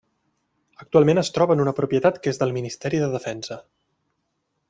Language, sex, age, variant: Catalan, male, 30-39, Central